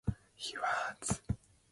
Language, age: English, 19-29